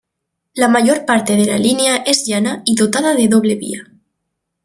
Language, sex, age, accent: Spanish, female, 19-29, España: Norte peninsular (Asturias, Castilla y León, Cantabria, País Vasco, Navarra, Aragón, La Rioja, Guadalajara, Cuenca)